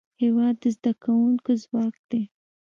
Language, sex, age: Pashto, female, 19-29